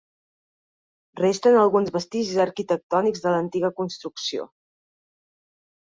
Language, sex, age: Catalan, female, 30-39